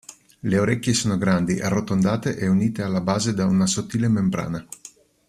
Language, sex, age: Italian, male, 50-59